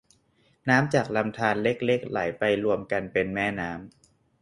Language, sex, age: Thai, male, 19-29